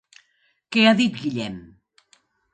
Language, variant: Catalan, Nord-Occidental